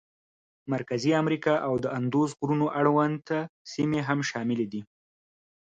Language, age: Pashto, 19-29